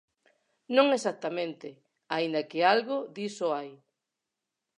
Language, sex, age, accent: Galician, female, 40-49, Normativo (estándar)